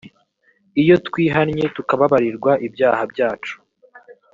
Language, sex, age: Kinyarwanda, male, 19-29